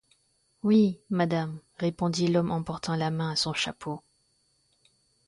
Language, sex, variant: French, female, Français de métropole